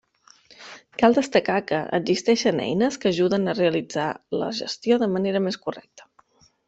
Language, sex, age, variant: Catalan, female, 40-49, Central